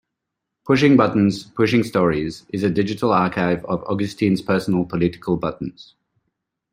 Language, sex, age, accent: English, male, 40-49, Malaysian English